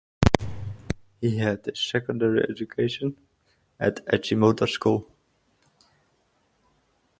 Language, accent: English, United States English